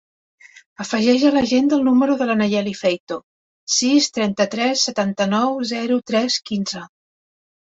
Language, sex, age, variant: Catalan, female, 60-69, Central